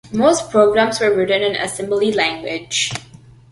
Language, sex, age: English, female, under 19